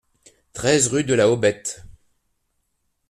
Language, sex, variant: French, male, Français de métropole